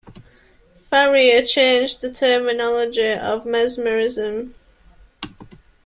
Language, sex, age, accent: English, female, 19-29, England English